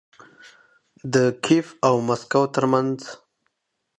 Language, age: Pashto, 19-29